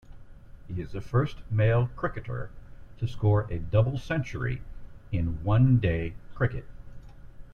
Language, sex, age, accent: English, male, 50-59, United States English